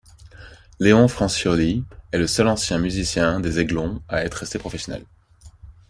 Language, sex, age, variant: French, male, 30-39, Français de métropole